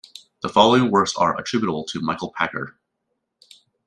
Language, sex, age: English, male, 19-29